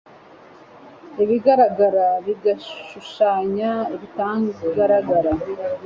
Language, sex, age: Kinyarwanda, female, 40-49